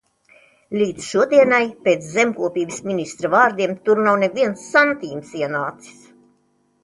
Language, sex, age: Latvian, female, 60-69